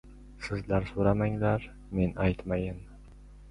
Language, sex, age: Uzbek, male, 19-29